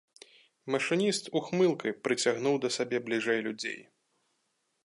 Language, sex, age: Belarusian, male, 19-29